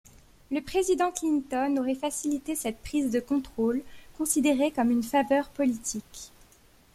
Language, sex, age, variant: French, female, 19-29, Français de métropole